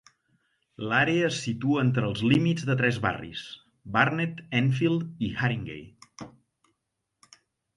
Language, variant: Catalan, Central